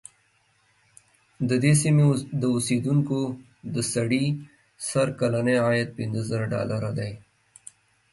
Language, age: Pashto, 19-29